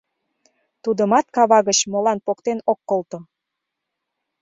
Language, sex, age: Mari, female, 19-29